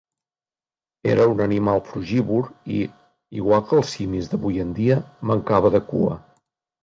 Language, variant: Catalan, Nord-Occidental